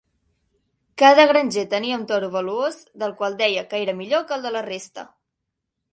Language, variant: Catalan, Central